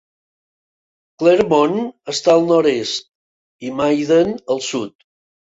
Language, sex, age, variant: Catalan, male, 60-69, Central